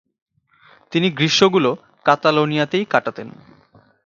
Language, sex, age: Bengali, male, 19-29